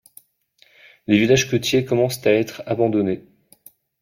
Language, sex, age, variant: French, male, 30-39, Français de métropole